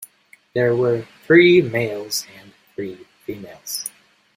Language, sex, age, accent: English, male, 19-29, United States English